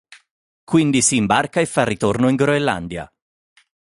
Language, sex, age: Italian, male, 30-39